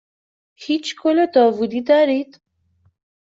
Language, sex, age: Persian, female, 19-29